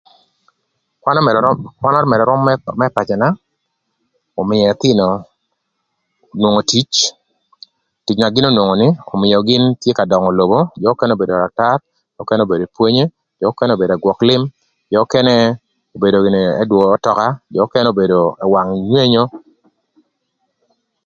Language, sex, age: Thur, male, 60-69